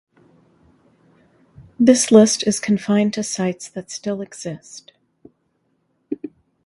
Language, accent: English, United States English